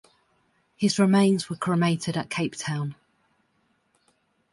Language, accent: English, England English